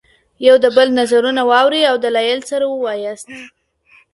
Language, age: Pashto, under 19